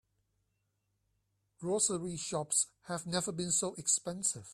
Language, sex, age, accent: English, male, 30-39, Hong Kong English